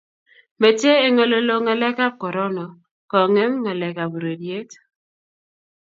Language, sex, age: Kalenjin, female, 19-29